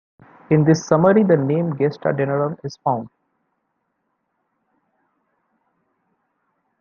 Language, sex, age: English, male, 30-39